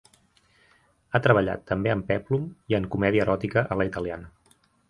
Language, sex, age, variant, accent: Catalan, male, 30-39, Central, tarragoní